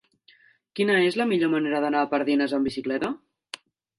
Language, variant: Catalan, Central